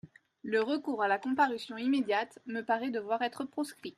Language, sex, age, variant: French, female, 30-39, Français de métropole